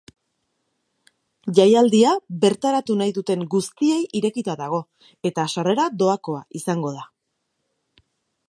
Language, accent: Basque, Erdialdekoa edo Nafarra (Gipuzkoa, Nafarroa)